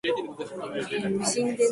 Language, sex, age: Japanese, female, 19-29